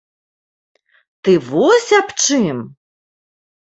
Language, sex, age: Belarusian, female, 40-49